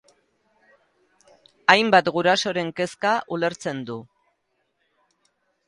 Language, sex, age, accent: Basque, female, 60-69, Erdialdekoa edo Nafarra (Gipuzkoa, Nafarroa)